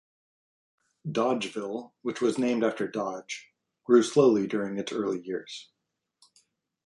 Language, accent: English, United States English